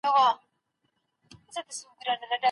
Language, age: Pashto, 30-39